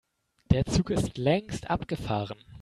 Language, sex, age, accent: German, male, 19-29, Deutschland Deutsch